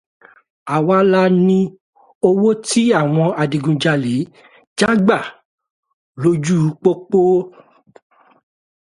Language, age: Yoruba, 50-59